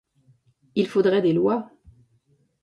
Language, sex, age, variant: French, female, 40-49, Français de métropole